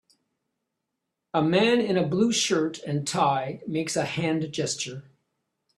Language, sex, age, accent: English, male, 60-69, Canadian English